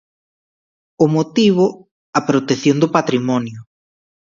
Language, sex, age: Galician, male, 19-29